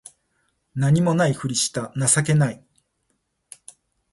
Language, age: Japanese, 40-49